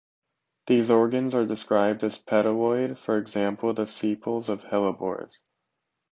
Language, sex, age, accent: English, male, under 19, United States English